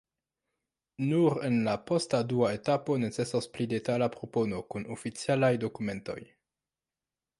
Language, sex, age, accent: Esperanto, male, 19-29, Internacia